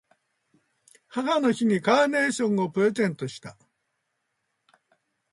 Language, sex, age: Japanese, male, 60-69